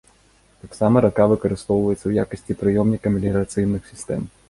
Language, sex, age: Belarusian, male, 30-39